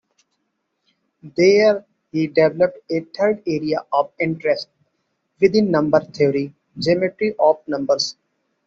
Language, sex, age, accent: English, male, 30-39, India and South Asia (India, Pakistan, Sri Lanka)